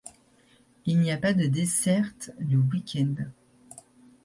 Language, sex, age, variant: French, female, 40-49, Français de métropole